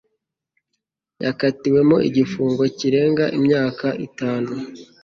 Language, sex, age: Kinyarwanda, male, 19-29